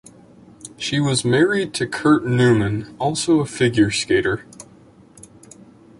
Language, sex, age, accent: English, male, under 19, United States English